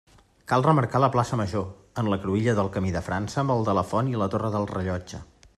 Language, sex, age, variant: Catalan, male, 30-39, Central